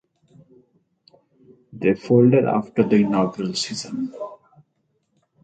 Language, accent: English, India and South Asia (India, Pakistan, Sri Lanka)